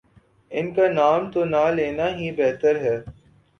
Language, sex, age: Urdu, male, 19-29